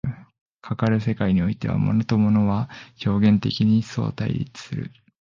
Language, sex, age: Japanese, male, 19-29